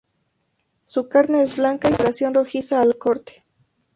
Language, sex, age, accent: Spanish, female, 19-29, México